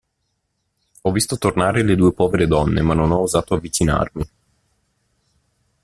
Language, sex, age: Italian, male, 19-29